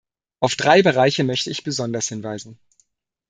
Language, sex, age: German, male, 30-39